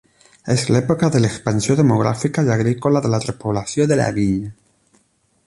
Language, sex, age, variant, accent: Catalan, male, 40-49, Alacantí, Barcelona